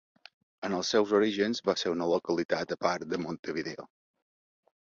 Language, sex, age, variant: Catalan, male, 50-59, Balear